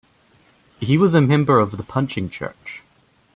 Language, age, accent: English, 19-29, New Zealand English